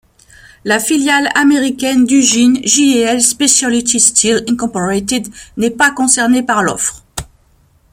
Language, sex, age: French, female, 50-59